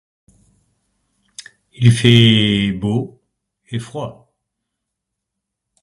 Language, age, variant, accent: French, 70-79, Français de métropole, Français du sud de la France